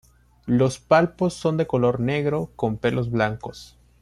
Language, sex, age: Spanish, male, 19-29